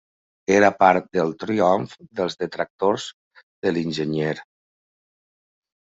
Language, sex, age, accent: Catalan, male, 50-59, valencià